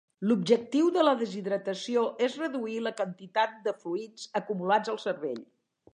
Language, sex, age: Catalan, female, 60-69